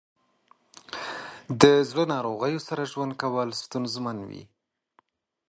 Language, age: Pashto, 30-39